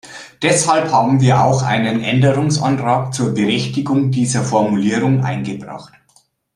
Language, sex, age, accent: German, male, 30-39, Deutschland Deutsch